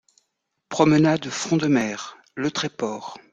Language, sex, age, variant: French, female, 50-59, Français de métropole